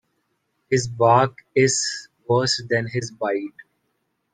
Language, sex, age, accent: English, male, 19-29, India and South Asia (India, Pakistan, Sri Lanka)